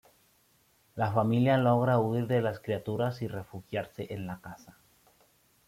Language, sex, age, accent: Spanish, male, 19-29, México